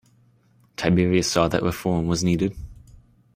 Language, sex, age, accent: English, male, under 19, Irish English